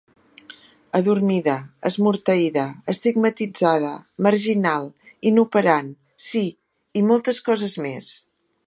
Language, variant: Catalan, Central